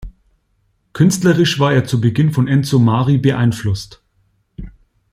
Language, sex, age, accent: German, male, 30-39, Deutschland Deutsch